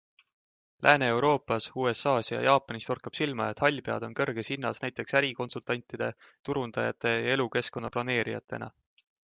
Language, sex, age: Estonian, male, 19-29